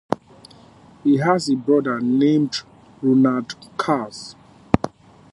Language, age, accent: English, 30-39, England English